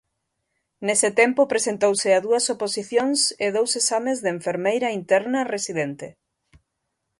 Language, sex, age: Galician, female, 30-39